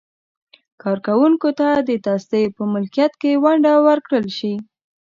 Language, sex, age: Pashto, female, under 19